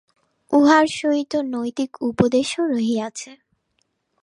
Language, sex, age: Bengali, female, 19-29